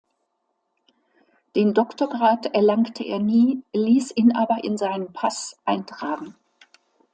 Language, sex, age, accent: German, female, 60-69, Deutschland Deutsch